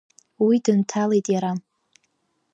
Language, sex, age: Abkhazian, female, under 19